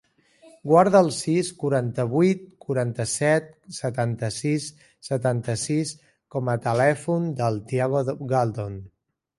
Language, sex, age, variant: Catalan, male, 40-49, Central